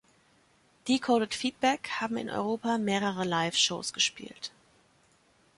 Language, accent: German, Deutschland Deutsch